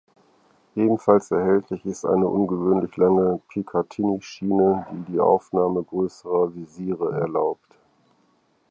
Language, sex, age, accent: German, male, 50-59, Deutschland Deutsch